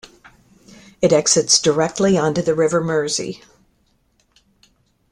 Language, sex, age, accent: English, female, 70-79, United States English